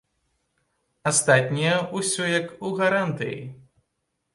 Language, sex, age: Belarusian, male, 19-29